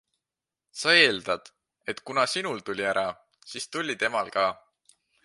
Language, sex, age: Estonian, male, 19-29